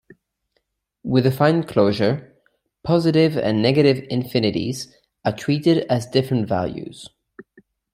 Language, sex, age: English, male, 30-39